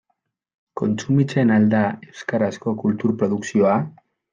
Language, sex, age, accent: Basque, male, 19-29, Mendebalekoa (Araba, Bizkaia, Gipuzkoako mendebaleko herri batzuk)